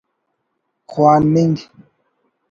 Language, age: Brahui, 30-39